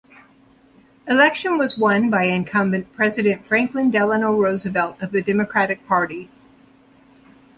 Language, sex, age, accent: English, female, 50-59, United States English